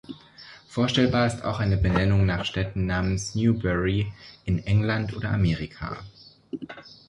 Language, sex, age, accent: German, male, 19-29, Deutschland Deutsch